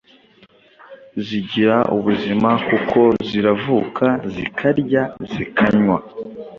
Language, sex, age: Kinyarwanda, male, under 19